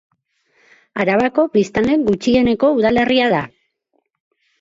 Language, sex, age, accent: Basque, female, 40-49, Mendebalekoa (Araba, Bizkaia, Gipuzkoako mendebaleko herri batzuk)